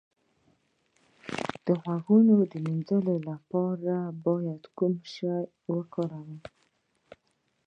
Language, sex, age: Pashto, female, 19-29